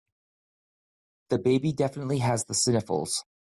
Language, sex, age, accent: English, male, 40-49, United States English